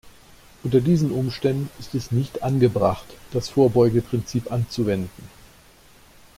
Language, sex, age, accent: German, male, 40-49, Deutschland Deutsch